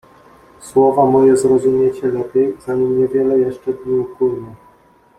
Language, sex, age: Polish, male, 19-29